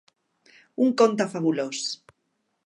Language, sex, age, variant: Catalan, female, 50-59, Central